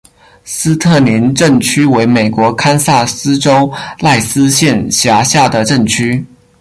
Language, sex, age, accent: Chinese, male, 19-29, 出生地：福建省